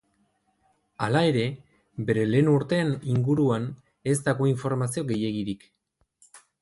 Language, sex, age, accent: Basque, male, 30-39, Erdialdekoa edo Nafarra (Gipuzkoa, Nafarroa)